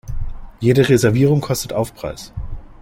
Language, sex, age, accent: German, male, 40-49, Deutschland Deutsch